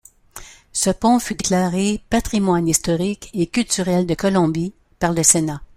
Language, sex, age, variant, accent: French, female, 70-79, Français d'Amérique du Nord, Français du Canada